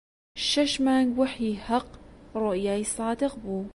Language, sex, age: Central Kurdish, female, 19-29